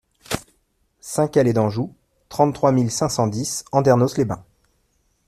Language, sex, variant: French, male, Français de métropole